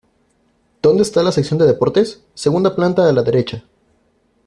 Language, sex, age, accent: Spanish, male, 30-39, México